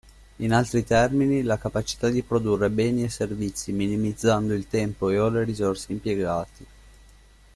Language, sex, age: Italian, male, 19-29